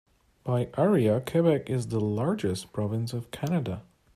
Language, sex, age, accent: English, male, 30-39, England English